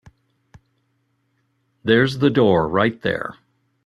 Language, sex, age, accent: English, male, 60-69, United States English